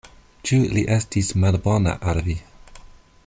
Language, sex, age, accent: Esperanto, male, 30-39, Internacia